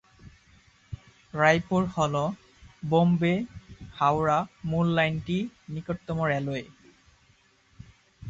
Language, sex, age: Bengali, male, 19-29